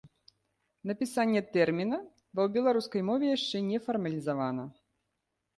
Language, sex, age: Belarusian, female, 30-39